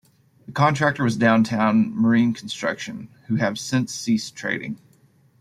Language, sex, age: English, male, 30-39